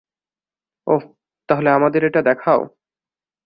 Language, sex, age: Bengali, male, under 19